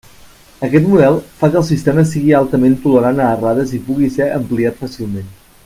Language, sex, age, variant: Catalan, male, 30-39, Central